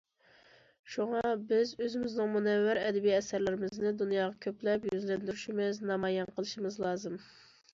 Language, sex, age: Uyghur, female, 30-39